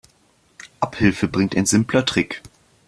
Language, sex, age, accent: German, male, under 19, Deutschland Deutsch